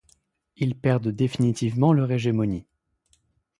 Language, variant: French, Français de métropole